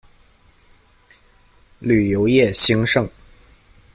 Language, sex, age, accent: Chinese, male, 19-29, 出生地：河北省